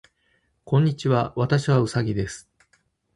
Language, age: Japanese, 40-49